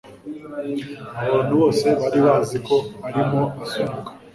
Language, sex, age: Kinyarwanda, male, 19-29